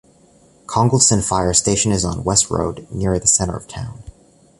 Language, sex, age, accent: English, male, 19-29, United States English